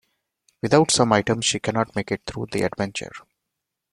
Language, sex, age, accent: English, male, 30-39, India and South Asia (India, Pakistan, Sri Lanka)